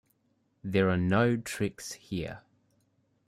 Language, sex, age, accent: English, male, 19-29, Australian English